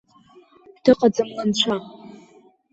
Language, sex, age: Abkhazian, female, under 19